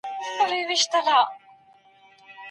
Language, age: Pashto, 30-39